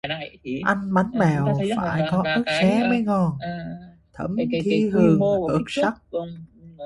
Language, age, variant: Vietnamese, 19-29, Hà Nội